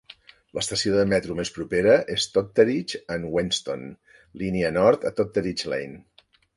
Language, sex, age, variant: Catalan, male, 60-69, Central